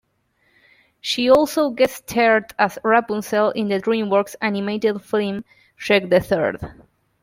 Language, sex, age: English, female, 19-29